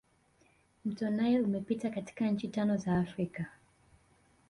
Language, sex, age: Swahili, female, 19-29